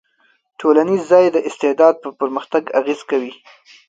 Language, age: Pashto, 19-29